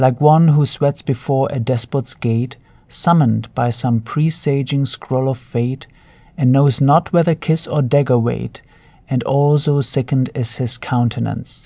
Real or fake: real